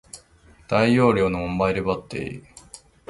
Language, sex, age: Japanese, male, 30-39